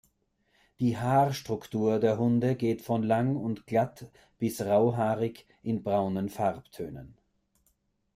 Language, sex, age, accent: German, male, 40-49, Österreichisches Deutsch